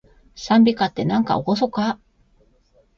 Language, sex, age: Japanese, female, 50-59